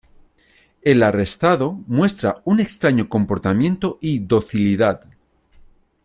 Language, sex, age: Spanish, male, 40-49